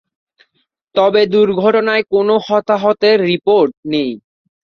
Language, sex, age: Bengali, male, 19-29